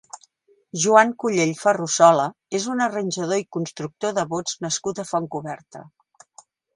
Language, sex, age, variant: Catalan, female, 60-69, Central